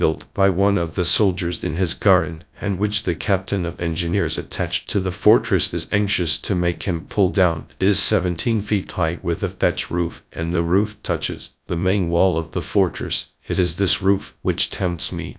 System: TTS, GradTTS